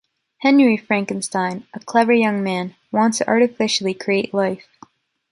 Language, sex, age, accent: English, female, 19-29, Canadian English